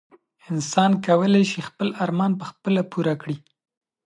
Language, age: Pashto, 19-29